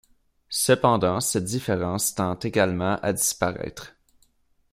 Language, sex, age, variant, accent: French, male, 19-29, Français d'Amérique du Nord, Français du Canada